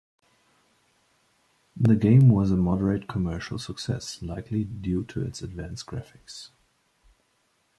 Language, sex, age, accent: English, male, 19-29, United States English